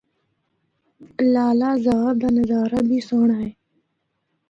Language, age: Northern Hindko, 19-29